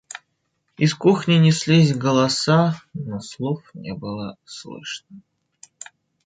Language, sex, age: Russian, male, 19-29